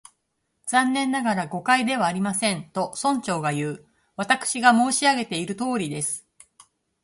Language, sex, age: Japanese, female, 50-59